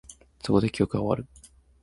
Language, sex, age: Japanese, male, 19-29